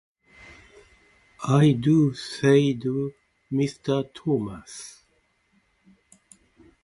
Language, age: English, 60-69